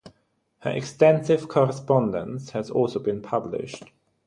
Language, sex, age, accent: English, male, 19-29, England English